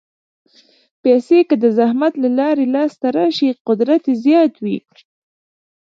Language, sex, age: Pashto, female, 19-29